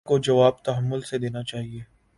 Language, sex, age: Urdu, male, 19-29